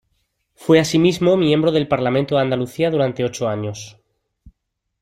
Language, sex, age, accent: Spanish, male, 30-39, España: Sur peninsular (Andalucia, Extremadura, Murcia)